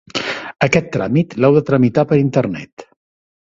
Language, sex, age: Catalan, male, 60-69